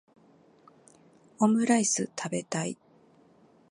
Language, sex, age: Japanese, female, 50-59